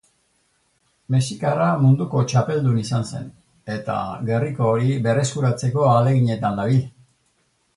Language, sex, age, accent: Basque, male, 60-69, Erdialdekoa edo Nafarra (Gipuzkoa, Nafarroa)